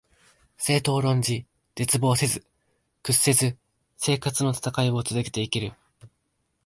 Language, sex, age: Japanese, male, 19-29